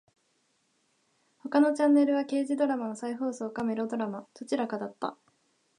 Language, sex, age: Japanese, female, 19-29